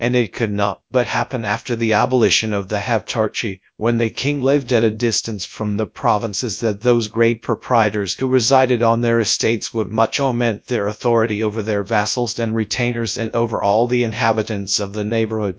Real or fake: fake